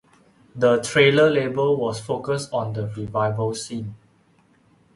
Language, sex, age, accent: English, male, 19-29, Malaysian English